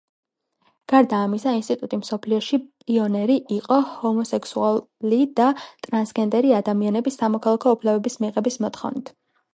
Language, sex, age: Georgian, female, 19-29